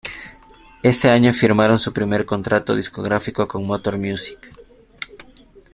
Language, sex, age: Spanish, male, 30-39